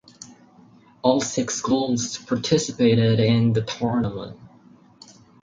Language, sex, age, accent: English, male, under 19, United States English